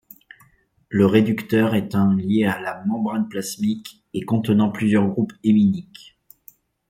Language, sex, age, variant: French, male, 40-49, Français de métropole